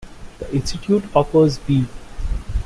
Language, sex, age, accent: English, male, 19-29, India and South Asia (India, Pakistan, Sri Lanka)